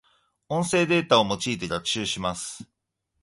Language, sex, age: Japanese, male, 40-49